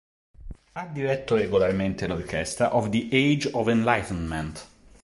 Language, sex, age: Italian, male, 30-39